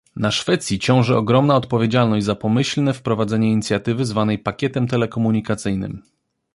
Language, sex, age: Polish, male, 30-39